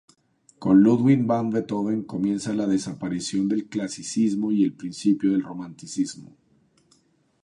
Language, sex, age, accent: Spanish, male, 50-59, Andino-Pacífico: Colombia, Perú, Ecuador, oeste de Bolivia y Venezuela andina